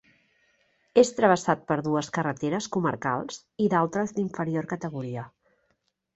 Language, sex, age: Catalan, female, 40-49